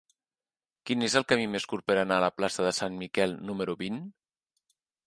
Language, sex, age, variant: Catalan, male, 40-49, Central